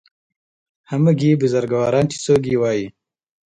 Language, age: Pashto, 19-29